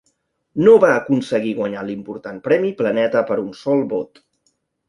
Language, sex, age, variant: Catalan, male, 30-39, Central